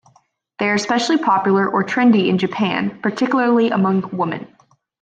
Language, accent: English, United States English